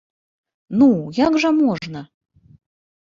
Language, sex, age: Belarusian, female, 19-29